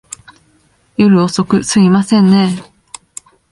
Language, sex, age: Japanese, female, 19-29